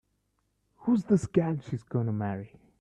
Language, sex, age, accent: English, male, 19-29, India and South Asia (India, Pakistan, Sri Lanka)